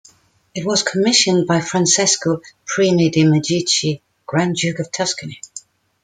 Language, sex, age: English, female, 50-59